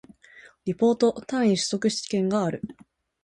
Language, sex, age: Japanese, female, 19-29